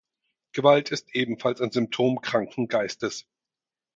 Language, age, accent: German, 40-49, Deutschland Deutsch